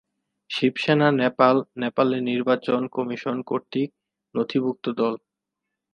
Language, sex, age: Bengali, male, 19-29